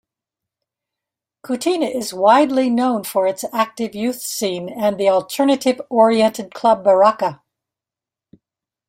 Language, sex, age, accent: English, female, 70-79, United States English